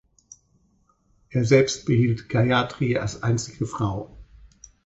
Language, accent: German, Deutschland Deutsch